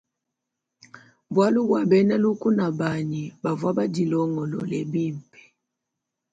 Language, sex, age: Luba-Lulua, female, 30-39